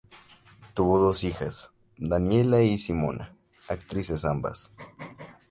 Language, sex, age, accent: Spanish, male, 19-29, México